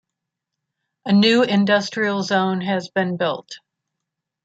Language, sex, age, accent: English, female, 60-69, United States English